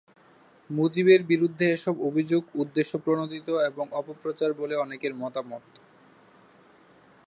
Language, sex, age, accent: Bengali, male, 30-39, Bangladeshi